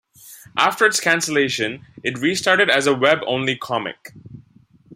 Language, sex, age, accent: English, male, under 19, India and South Asia (India, Pakistan, Sri Lanka)